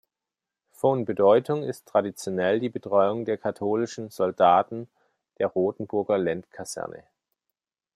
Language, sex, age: German, male, 40-49